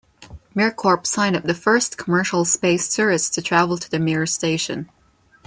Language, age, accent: English, 19-29, Filipino